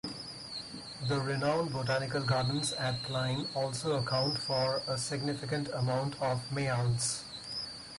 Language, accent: English, India and South Asia (India, Pakistan, Sri Lanka)